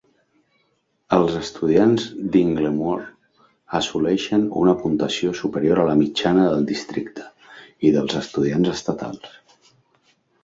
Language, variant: Catalan, Central